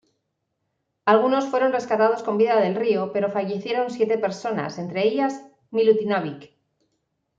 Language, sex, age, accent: Spanish, female, 40-49, España: Norte peninsular (Asturias, Castilla y León, Cantabria, País Vasco, Navarra, Aragón, La Rioja, Guadalajara, Cuenca)